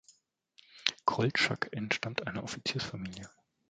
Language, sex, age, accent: German, male, 40-49, Deutschland Deutsch